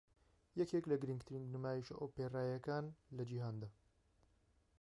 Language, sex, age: Central Kurdish, male, 19-29